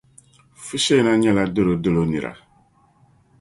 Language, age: Dagbani, 30-39